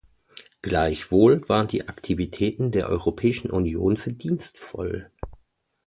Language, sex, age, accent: German, male, 30-39, Deutschland Deutsch